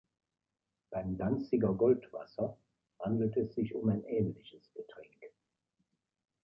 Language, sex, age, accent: German, male, 70-79, Deutschland Deutsch